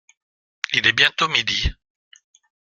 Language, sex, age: French, male, 60-69